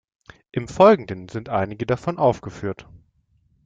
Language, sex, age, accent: German, male, 19-29, Deutschland Deutsch